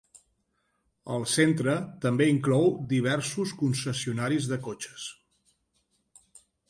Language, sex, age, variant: Catalan, male, 50-59, Central